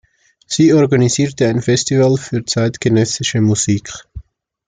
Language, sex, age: German, male, 19-29